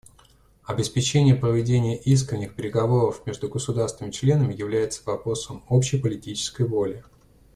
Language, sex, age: Russian, male, 30-39